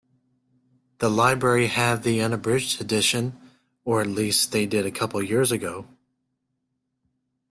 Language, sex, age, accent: English, male, 19-29, United States English